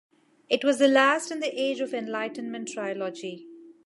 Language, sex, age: English, female, 40-49